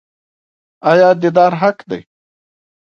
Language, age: Pashto, 30-39